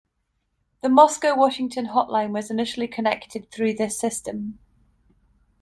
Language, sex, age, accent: English, male, 40-49, Scottish English